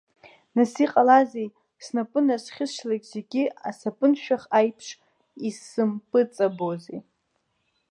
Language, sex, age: Abkhazian, female, under 19